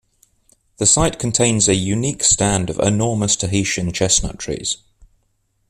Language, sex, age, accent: English, male, 30-39, England English